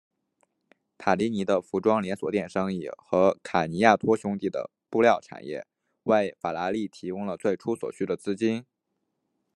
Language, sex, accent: Chinese, male, 出生地：河南省